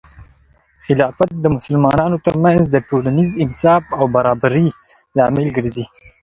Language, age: Pashto, under 19